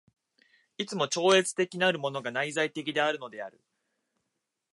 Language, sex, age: Japanese, male, 19-29